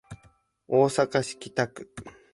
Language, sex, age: Japanese, male, 19-29